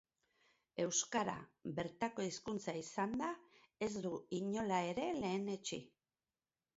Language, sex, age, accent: Basque, female, 50-59, Erdialdekoa edo Nafarra (Gipuzkoa, Nafarroa)